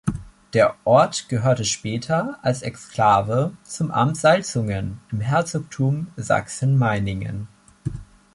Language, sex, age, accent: German, male, 19-29, Deutschland Deutsch